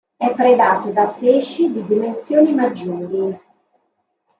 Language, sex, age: Italian, female, 40-49